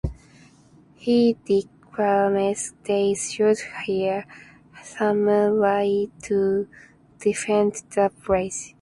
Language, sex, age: English, female, under 19